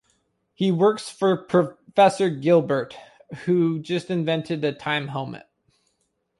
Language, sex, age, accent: English, male, 19-29, Canadian English